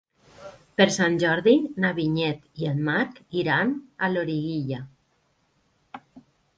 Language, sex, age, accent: Catalan, female, 30-39, valencià